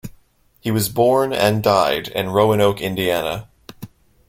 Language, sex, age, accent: English, male, 19-29, United States English